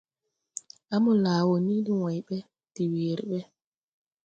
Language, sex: Tupuri, female